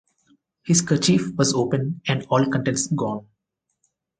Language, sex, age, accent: English, male, 19-29, India and South Asia (India, Pakistan, Sri Lanka)